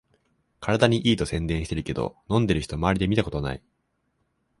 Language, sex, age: Japanese, male, 19-29